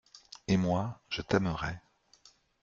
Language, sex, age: French, male, 50-59